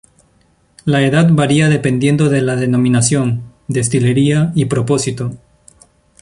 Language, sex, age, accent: Spanish, male, 19-29, Andino-Pacífico: Colombia, Perú, Ecuador, oeste de Bolivia y Venezuela andina